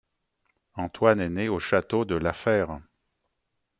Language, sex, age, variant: French, male, 40-49, Français de métropole